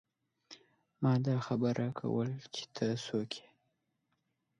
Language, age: Pashto, 19-29